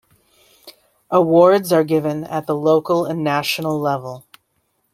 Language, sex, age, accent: English, female, 40-49, United States English